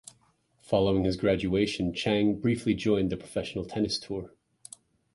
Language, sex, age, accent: English, male, 40-49, United States English